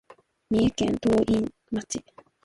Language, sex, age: Japanese, female, 19-29